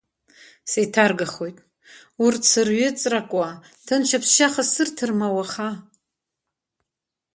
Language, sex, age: Abkhazian, female, 50-59